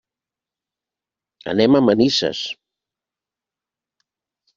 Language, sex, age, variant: Catalan, male, 50-59, Central